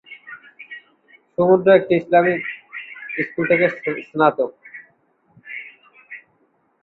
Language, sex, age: Bengali, male, 19-29